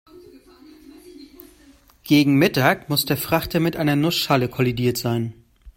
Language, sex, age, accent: German, male, 30-39, Deutschland Deutsch